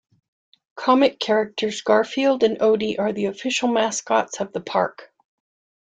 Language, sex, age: English, female, 60-69